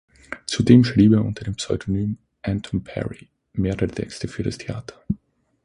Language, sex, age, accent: German, male, 19-29, Österreichisches Deutsch